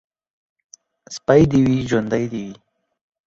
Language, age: Pashto, 19-29